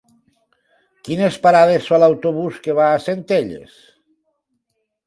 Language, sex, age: Catalan, male, 60-69